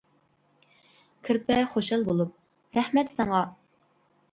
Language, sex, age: Uyghur, female, 30-39